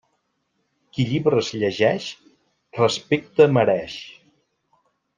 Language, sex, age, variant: Catalan, male, 40-49, Central